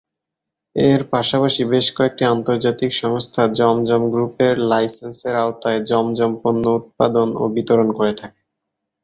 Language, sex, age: Bengali, male, under 19